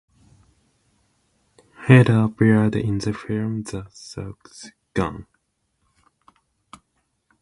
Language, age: English, 19-29